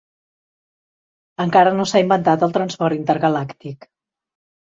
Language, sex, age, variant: Catalan, female, 50-59, Central